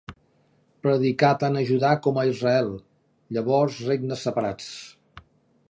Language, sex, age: Catalan, male, 50-59